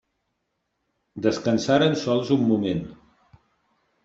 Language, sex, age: Catalan, male, 50-59